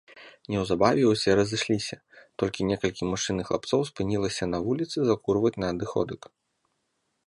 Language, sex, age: Belarusian, male, 30-39